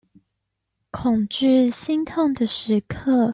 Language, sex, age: Chinese, female, 19-29